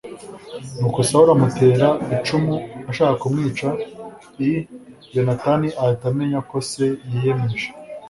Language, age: Kinyarwanda, 19-29